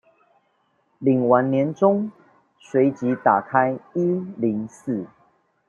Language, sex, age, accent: Chinese, male, 40-49, 出生地：臺北市